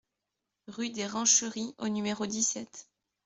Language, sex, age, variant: French, female, 19-29, Français de métropole